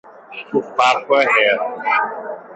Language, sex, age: Portuguese, male, 30-39